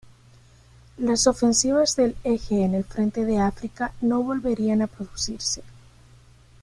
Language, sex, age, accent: Spanish, female, 30-39, América central